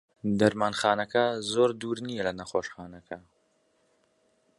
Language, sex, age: Central Kurdish, male, 19-29